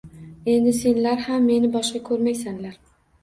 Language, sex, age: Uzbek, female, 19-29